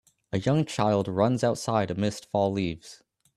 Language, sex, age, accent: English, male, 19-29, United States English